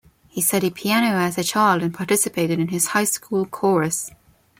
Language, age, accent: English, 19-29, Filipino